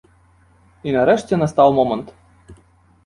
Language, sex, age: Belarusian, male, 19-29